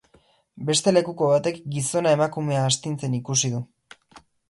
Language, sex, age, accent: Basque, male, 19-29, Erdialdekoa edo Nafarra (Gipuzkoa, Nafarroa)